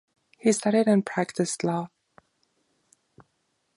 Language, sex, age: English, female, 19-29